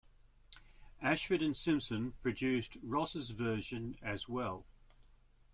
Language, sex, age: English, male, 60-69